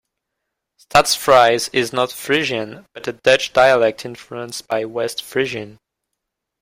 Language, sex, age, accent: English, male, 19-29, United States English